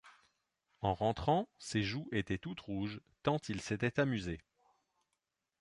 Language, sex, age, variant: French, male, 40-49, Français de métropole